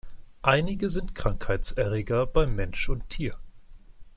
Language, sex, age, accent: German, male, 19-29, Deutschland Deutsch